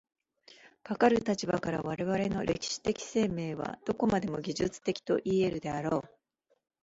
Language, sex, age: Japanese, female, 40-49